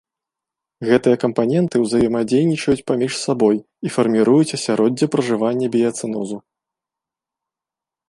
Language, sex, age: Belarusian, male, 19-29